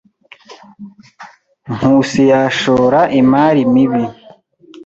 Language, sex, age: Kinyarwanda, male, 19-29